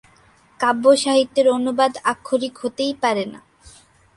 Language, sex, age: Bengali, female, under 19